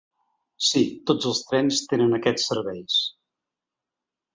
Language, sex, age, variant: Catalan, male, 60-69, Central